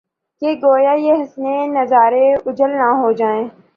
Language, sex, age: Urdu, male, 19-29